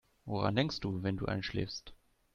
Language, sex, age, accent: German, male, 19-29, Deutschland Deutsch